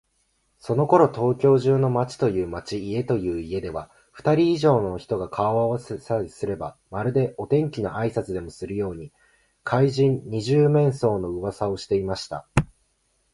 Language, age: Japanese, 19-29